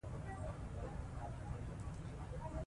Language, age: Pashto, 19-29